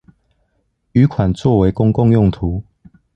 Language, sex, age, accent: Chinese, male, 19-29, 出生地：彰化縣